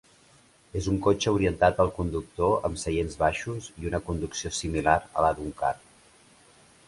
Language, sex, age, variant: Catalan, male, 40-49, Central